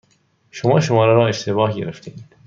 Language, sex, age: Persian, male, 30-39